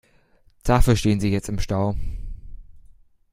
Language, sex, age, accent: German, male, under 19, Deutschland Deutsch